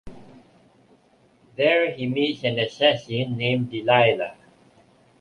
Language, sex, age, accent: English, male, 30-39, Malaysian English